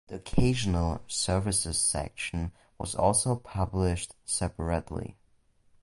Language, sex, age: English, male, under 19